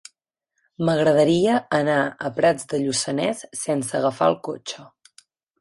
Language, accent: Catalan, gironí